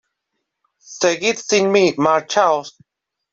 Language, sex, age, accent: Spanish, male, 19-29, Rioplatense: Argentina, Uruguay, este de Bolivia, Paraguay